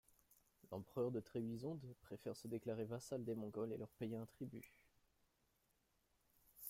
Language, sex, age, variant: French, male, 30-39, Français de métropole